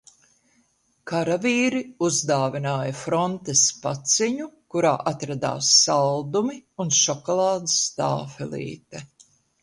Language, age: Latvian, 80-89